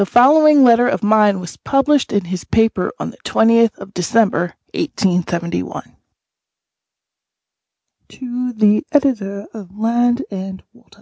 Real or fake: real